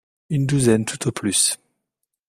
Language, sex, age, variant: French, male, 40-49, Français de métropole